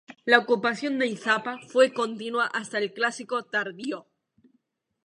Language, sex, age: Spanish, female, 19-29